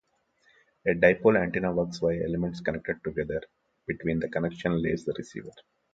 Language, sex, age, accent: English, male, 40-49, India and South Asia (India, Pakistan, Sri Lanka)